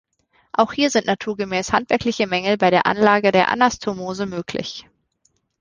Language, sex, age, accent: German, female, 19-29, Deutschland Deutsch